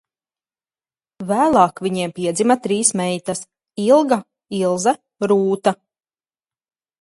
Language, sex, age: Latvian, female, 30-39